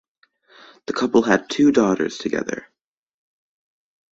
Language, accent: English, United States English